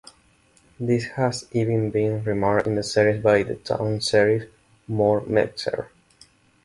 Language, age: English, 19-29